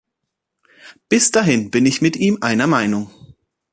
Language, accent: German, Deutschland Deutsch